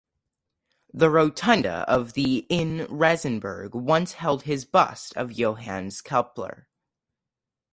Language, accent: English, United States English